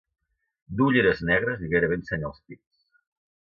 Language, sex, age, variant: Catalan, male, 60-69, Central